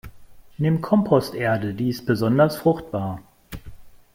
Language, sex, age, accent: German, male, 50-59, Deutschland Deutsch